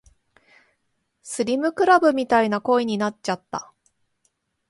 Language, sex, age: Japanese, female, 30-39